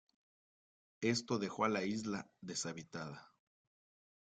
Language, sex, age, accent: Spanish, male, 30-39, México